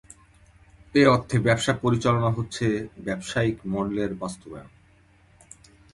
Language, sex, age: Bengali, male, 19-29